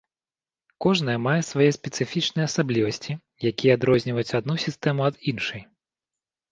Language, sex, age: Belarusian, male, 30-39